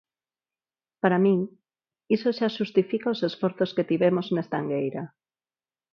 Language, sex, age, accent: Galician, female, 30-39, Neofalante